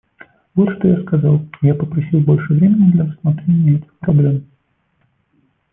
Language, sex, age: Russian, male, 30-39